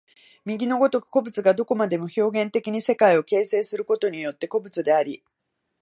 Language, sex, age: Japanese, female, 50-59